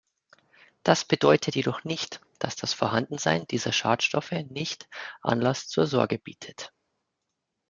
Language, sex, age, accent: German, male, 30-39, Deutschland Deutsch